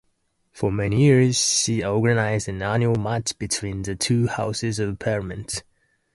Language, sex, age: English, male, 19-29